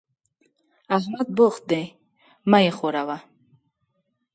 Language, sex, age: Pashto, female, 30-39